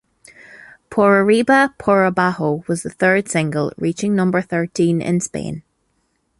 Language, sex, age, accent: English, female, 30-39, Irish English